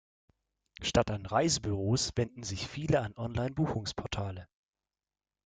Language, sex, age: German, male, 19-29